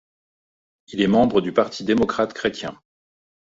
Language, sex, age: French, male, 30-39